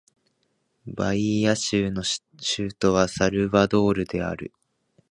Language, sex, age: Japanese, male, under 19